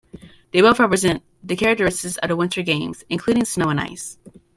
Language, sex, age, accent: English, female, under 19, United States English